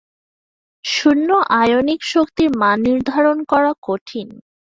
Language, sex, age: Bengali, female, 19-29